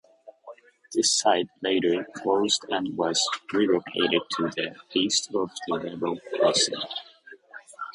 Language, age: English, 19-29